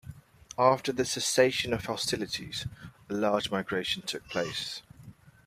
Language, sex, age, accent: English, male, 30-39, England English